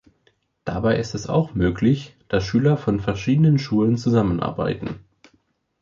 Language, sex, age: German, male, 19-29